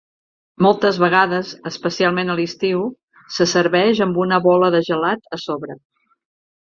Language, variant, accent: Catalan, Central, central